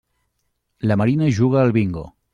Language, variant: Catalan, Central